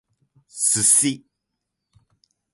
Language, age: Japanese, 19-29